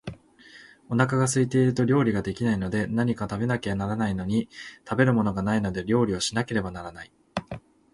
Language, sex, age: Japanese, male, 19-29